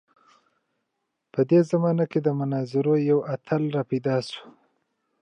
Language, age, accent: Pashto, 19-29, کندهاری لهجه